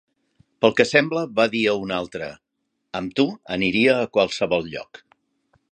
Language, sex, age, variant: Catalan, male, 60-69, Central